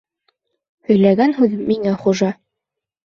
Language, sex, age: Bashkir, female, 19-29